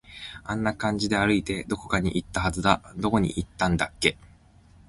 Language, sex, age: Japanese, male, 19-29